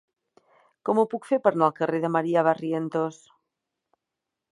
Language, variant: Catalan, Nord-Occidental